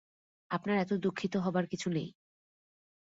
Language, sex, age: Bengali, female, 19-29